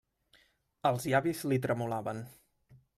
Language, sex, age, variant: Catalan, male, 19-29, Central